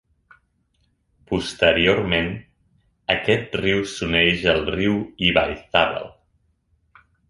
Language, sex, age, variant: Catalan, male, 30-39, Central